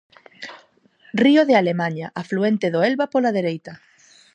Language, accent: Galician, Normativo (estándar)